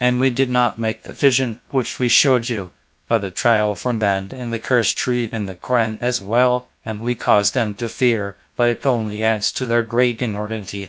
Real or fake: fake